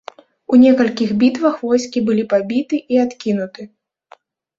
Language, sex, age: Belarusian, female, under 19